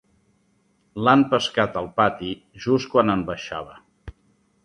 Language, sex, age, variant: Catalan, male, 50-59, Nord-Occidental